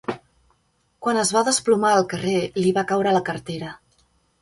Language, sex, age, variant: Catalan, female, 30-39, Central